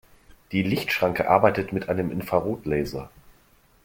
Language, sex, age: German, male, 40-49